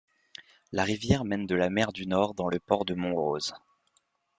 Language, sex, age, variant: French, male, under 19, Français de métropole